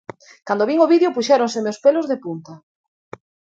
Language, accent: Galician, Normativo (estándar)